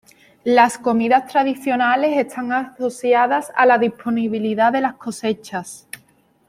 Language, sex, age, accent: Spanish, female, 19-29, España: Sur peninsular (Andalucia, Extremadura, Murcia)